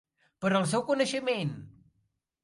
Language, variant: Catalan, Central